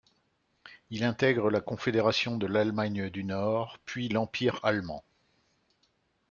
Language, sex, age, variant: French, male, 60-69, Français de métropole